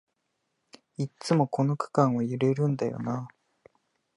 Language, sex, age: Japanese, male, 19-29